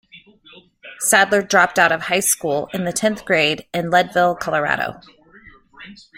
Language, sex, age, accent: English, female, 30-39, United States English